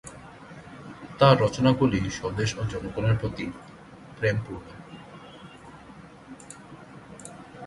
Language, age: Bengali, 30-39